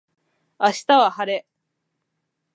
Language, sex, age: Japanese, female, 19-29